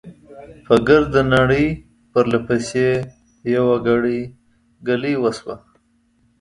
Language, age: Pashto, 30-39